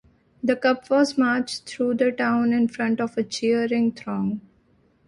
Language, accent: English, India and South Asia (India, Pakistan, Sri Lanka)